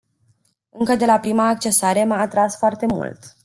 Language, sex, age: Romanian, female, 19-29